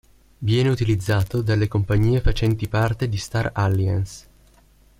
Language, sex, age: Italian, male, 19-29